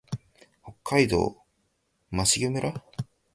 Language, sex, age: Japanese, male, under 19